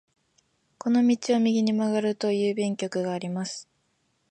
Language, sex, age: Japanese, female, 19-29